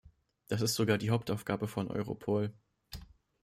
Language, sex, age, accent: German, male, 19-29, Deutschland Deutsch